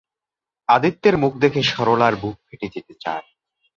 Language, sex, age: Bengali, male, 19-29